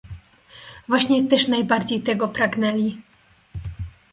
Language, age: Polish, 19-29